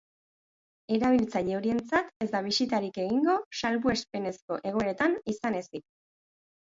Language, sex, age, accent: Basque, female, 30-39, Batua